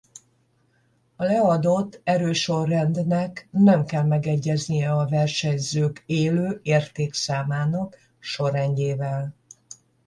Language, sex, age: Hungarian, female, 60-69